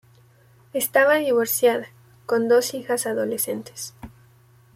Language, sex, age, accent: Spanish, female, 19-29, México